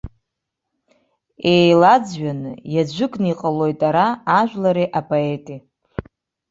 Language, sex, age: Abkhazian, female, 30-39